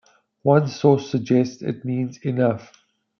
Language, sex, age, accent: English, male, 40-49, Southern African (South Africa, Zimbabwe, Namibia)